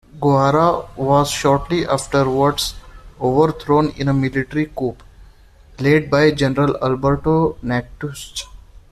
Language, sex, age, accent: English, male, 19-29, India and South Asia (India, Pakistan, Sri Lanka)